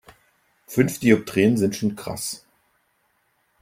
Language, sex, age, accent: German, male, 40-49, Deutschland Deutsch